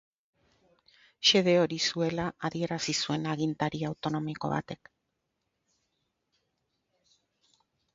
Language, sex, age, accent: Basque, female, 60-69, Mendebalekoa (Araba, Bizkaia, Gipuzkoako mendebaleko herri batzuk)